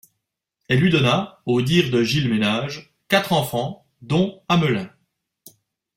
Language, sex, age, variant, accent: French, male, 30-39, Français d'Europe, Français de Suisse